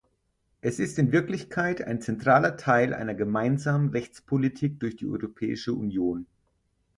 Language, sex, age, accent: German, male, 30-39, Deutschland Deutsch